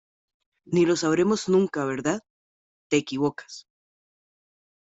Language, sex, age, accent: Spanish, female, 30-39, América central